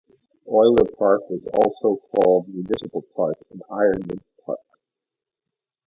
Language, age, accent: English, 40-49, United States English